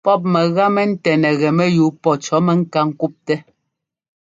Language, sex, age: Ngomba, female, 30-39